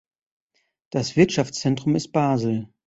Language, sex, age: German, male, 30-39